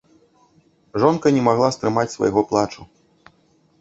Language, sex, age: Belarusian, male, 40-49